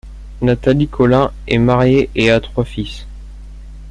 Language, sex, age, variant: French, male, under 19, Français de métropole